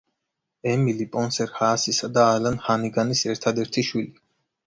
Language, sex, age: Georgian, male, 30-39